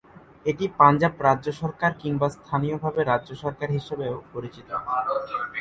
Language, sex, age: Bengali, male, 19-29